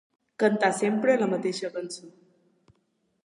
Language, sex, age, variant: Catalan, female, under 19, Balear